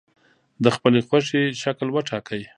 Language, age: Pashto, 40-49